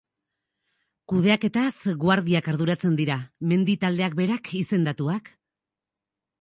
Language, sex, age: Basque, female, 30-39